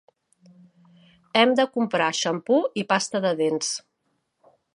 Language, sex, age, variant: Catalan, female, 40-49, Central